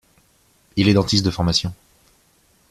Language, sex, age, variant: French, male, 19-29, Français de métropole